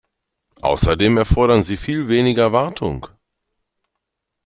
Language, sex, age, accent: German, male, 30-39, Deutschland Deutsch